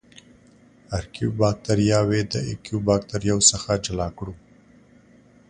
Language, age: Pashto, 30-39